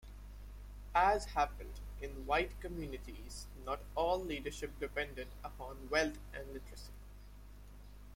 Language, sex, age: English, male, 19-29